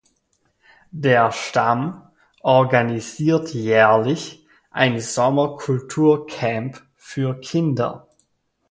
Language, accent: German, Deutschland Deutsch